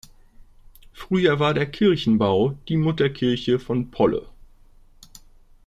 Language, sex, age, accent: German, male, 30-39, Deutschland Deutsch